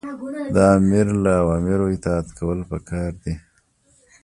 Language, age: Pashto, 30-39